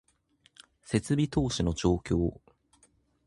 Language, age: Japanese, 19-29